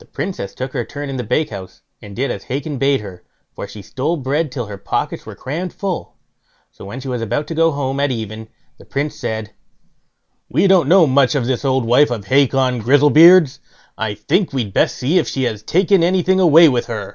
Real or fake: real